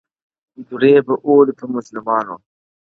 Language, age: Pashto, 19-29